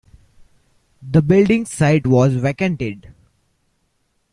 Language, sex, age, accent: English, male, under 19, India and South Asia (India, Pakistan, Sri Lanka)